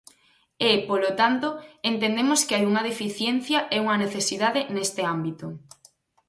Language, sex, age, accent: Galician, female, 19-29, Normativo (estándar)